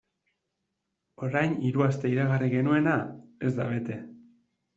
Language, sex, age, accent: Basque, male, 19-29, Mendebalekoa (Araba, Bizkaia, Gipuzkoako mendebaleko herri batzuk)